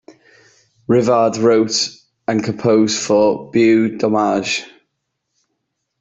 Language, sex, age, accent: English, male, 19-29, Welsh English